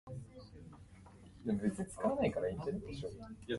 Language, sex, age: Japanese, male, 19-29